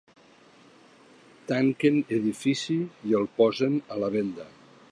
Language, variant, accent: Catalan, Nord-Occidental, nord-occidental